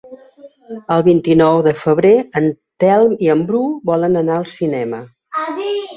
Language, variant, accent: Catalan, Central, central